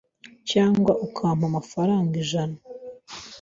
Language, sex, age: Kinyarwanda, female, 19-29